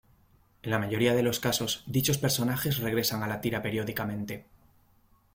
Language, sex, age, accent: Spanish, male, 19-29, España: Norte peninsular (Asturias, Castilla y León, Cantabria, País Vasco, Navarra, Aragón, La Rioja, Guadalajara, Cuenca)